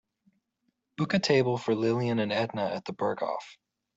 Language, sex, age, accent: English, male, 30-39, United States English